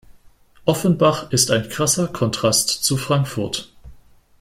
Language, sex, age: German, female, 19-29